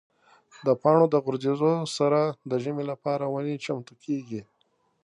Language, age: Pashto, 30-39